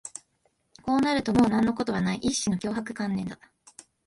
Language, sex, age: Japanese, female, 19-29